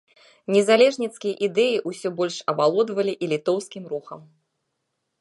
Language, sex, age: Belarusian, female, 40-49